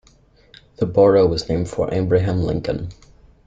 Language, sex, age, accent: English, male, under 19, Canadian English